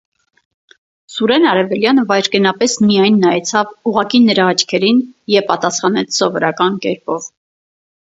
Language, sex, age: Armenian, female, 30-39